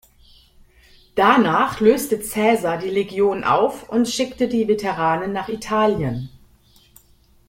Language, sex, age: German, female, 50-59